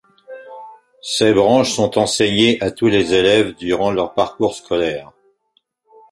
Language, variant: French, Français de métropole